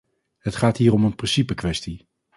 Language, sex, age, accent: Dutch, male, 40-49, Nederlands Nederlands